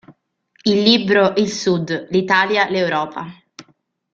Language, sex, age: Italian, female, 19-29